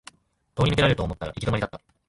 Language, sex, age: Japanese, male, 19-29